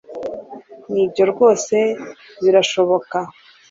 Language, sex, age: Kinyarwanda, female, 30-39